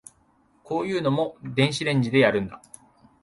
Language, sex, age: Japanese, male, 19-29